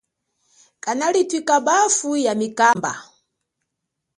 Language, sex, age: Chokwe, female, 30-39